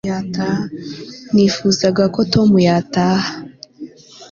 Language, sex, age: Kinyarwanda, female, 19-29